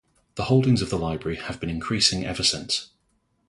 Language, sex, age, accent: English, male, 30-39, England English